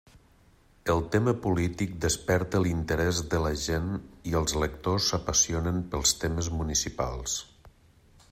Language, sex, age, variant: Catalan, male, 50-59, Nord-Occidental